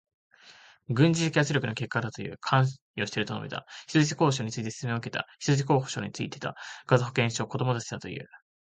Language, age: Japanese, 19-29